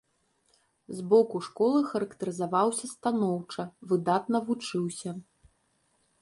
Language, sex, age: Belarusian, female, 40-49